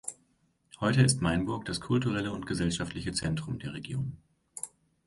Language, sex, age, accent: German, male, 19-29, Deutschland Deutsch